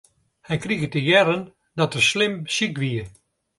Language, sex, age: Western Frisian, male, 70-79